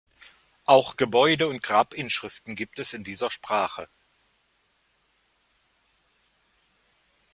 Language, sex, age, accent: German, male, 40-49, Deutschland Deutsch